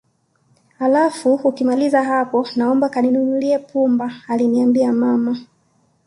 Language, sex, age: Swahili, female, 19-29